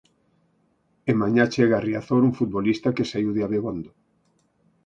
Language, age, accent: Galician, 50-59, Central (gheada)